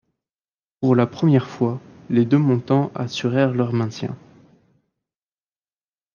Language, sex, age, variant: French, male, 19-29, Français de métropole